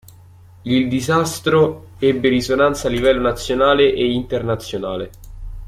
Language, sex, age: Italian, male, 19-29